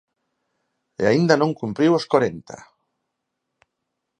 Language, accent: Galician, Normativo (estándar)